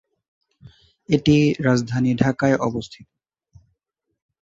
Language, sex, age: Bengali, male, 19-29